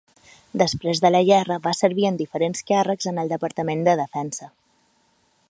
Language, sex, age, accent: Catalan, female, 30-39, balear; central